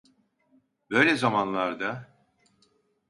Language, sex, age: Turkish, male, 60-69